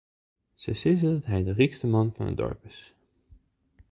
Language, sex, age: Western Frisian, male, 19-29